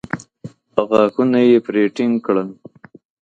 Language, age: Pashto, 19-29